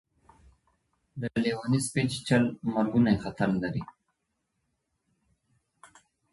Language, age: Pashto, 30-39